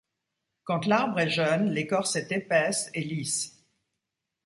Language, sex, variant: French, female, Français de métropole